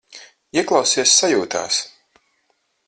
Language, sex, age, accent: Latvian, male, 30-39, Riga